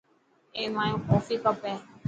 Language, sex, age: Dhatki, female, 19-29